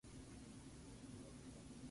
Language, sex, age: Punjabi, female, 30-39